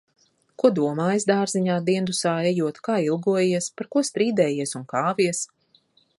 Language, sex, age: Latvian, female, 30-39